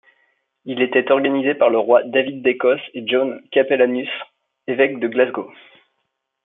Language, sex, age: French, male, 30-39